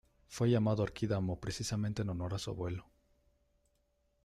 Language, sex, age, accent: Spanish, male, 19-29, México